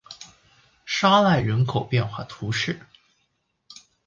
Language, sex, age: Chinese, male, 19-29